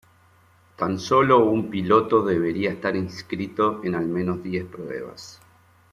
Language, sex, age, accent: Spanish, male, 50-59, Rioplatense: Argentina, Uruguay, este de Bolivia, Paraguay